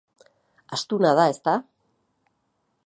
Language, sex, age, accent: Basque, female, 40-49, Erdialdekoa edo Nafarra (Gipuzkoa, Nafarroa)